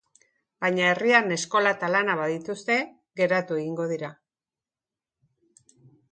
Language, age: Basque, 60-69